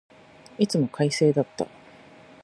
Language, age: Japanese, 60-69